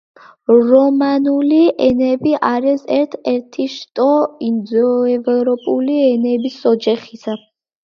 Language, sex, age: Georgian, female, under 19